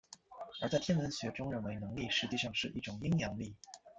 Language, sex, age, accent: Chinese, male, 40-49, 出生地：上海市